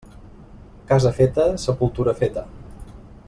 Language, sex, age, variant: Catalan, male, 30-39, Balear